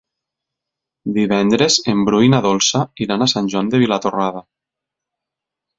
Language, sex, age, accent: Catalan, male, 30-39, valencià